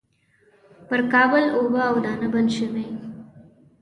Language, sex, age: Pashto, female, 19-29